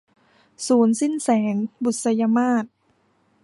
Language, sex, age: Thai, female, 19-29